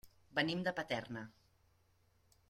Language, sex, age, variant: Catalan, female, 50-59, Central